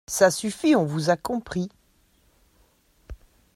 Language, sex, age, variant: French, female, 60-69, Français de métropole